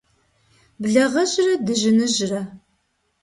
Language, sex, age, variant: Kabardian, female, 40-49, Адыгэбзэ (Къэбэрдей, Кирил, Урысей)